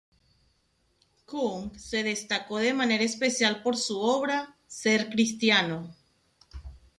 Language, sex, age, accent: Spanish, female, 40-49, Caribe: Cuba, Venezuela, Puerto Rico, República Dominicana, Panamá, Colombia caribeña, México caribeño, Costa del golfo de México